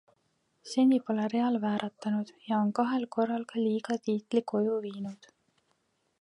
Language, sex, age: Estonian, female, 19-29